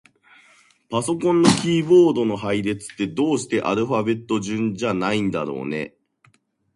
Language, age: Japanese, 30-39